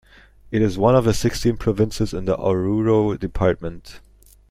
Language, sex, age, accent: English, male, 19-29, England English